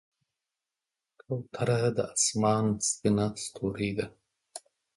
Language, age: Pashto, 30-39